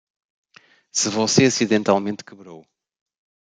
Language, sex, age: Portuguese, male, 40-49